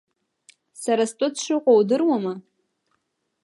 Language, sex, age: Abkhazian, female, under 19